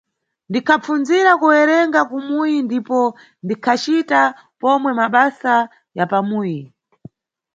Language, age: Nyungwe, 30-39